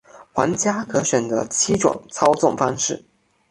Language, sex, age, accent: Chinese, male, 19-29, 出生地：福建省